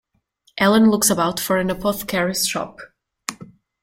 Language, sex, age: English, female, 19-29